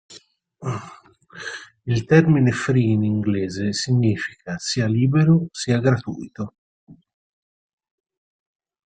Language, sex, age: Italian, male, 30-39